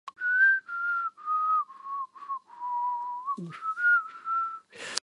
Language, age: English, 19-29